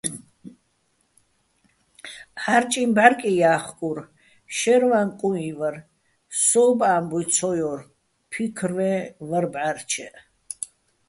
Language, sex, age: Bats, female, 60-69